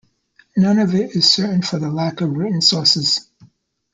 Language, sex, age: English, male, 40-49